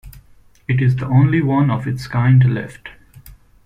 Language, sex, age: English, male, 19-29